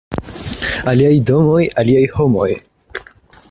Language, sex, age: Esperanto, male, 19-29